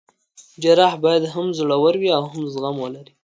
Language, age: Pashto, under 19